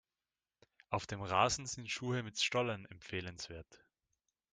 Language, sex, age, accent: German, male, 19-29, Schweizerdeutsch